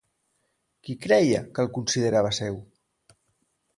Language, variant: Catalan, Central